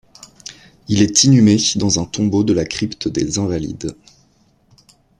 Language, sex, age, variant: French, male, 30-39, Français de métropole